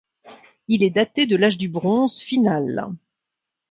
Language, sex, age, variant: French, female, 50-59, Français de métropole